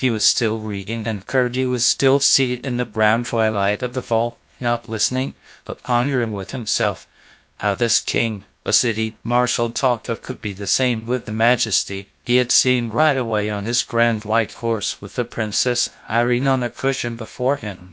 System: TTS, GlowTTS